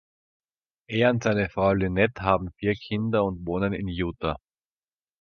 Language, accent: German, Österreichisches Deutsch